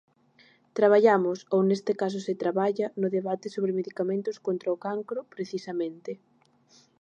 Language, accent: Galician, Oriental (común en zona oriental)